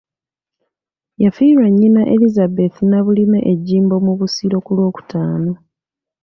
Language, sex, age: Ganda, female, 30-39